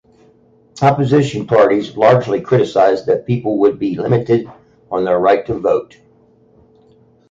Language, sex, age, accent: English, male, 50-59, United States English